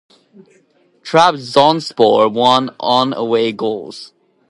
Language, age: English, 19-29